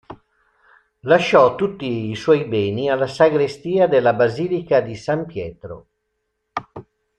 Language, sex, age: Italian, male, 60-69